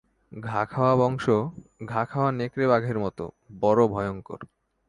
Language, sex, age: Bengali, male, 19-29